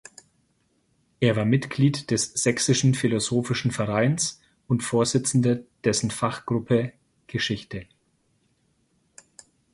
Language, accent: German, Deutschland Deutsch